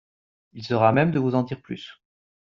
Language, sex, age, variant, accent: French, male, 30-39, Français d'Europe, Français de Belgique